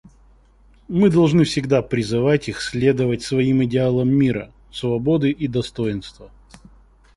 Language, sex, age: Russian, male, 19-29